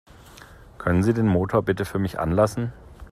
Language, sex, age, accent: German, male, 40-49, Deutschland Deutsch